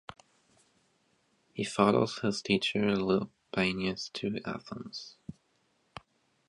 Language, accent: English, United States English